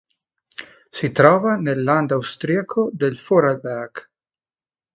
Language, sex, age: Italian, male, 40-49